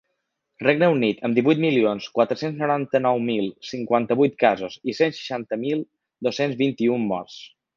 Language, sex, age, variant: Catalan, male, 19-29, Balear